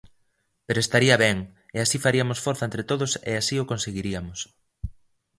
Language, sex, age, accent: Galician, male, under 19, Normativo (estándar)